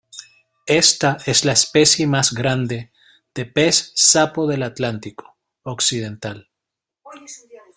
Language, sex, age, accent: Spanish, male, 30-39, Caribe: Cuba, Venezuela, Puerto Rico, República Dominicana, Panamá, Colombia caribeña, México caribeño, Costa del golfo de México